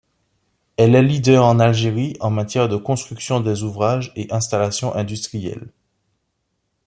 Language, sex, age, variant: French, male, 30-39, Français des départements et régions d'outre-mer